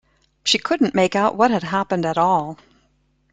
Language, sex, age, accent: English, female, 50-59, United States English